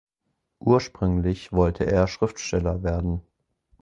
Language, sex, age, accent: German, male, under 19, Deutschland Deutsch